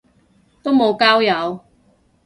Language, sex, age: Cantonese, female, 30-39